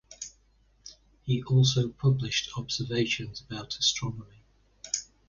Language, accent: English, England English